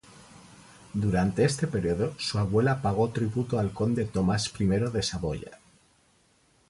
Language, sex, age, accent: Spanish, male, 30-39, España: Centro-Sur peninsular (Madrid, Toledo, Castilla-La Mancha)